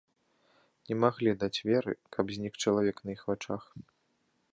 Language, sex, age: Belarusian, male, 19-29